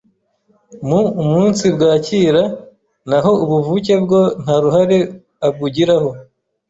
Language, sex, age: Kinyarwanda, male, 19-29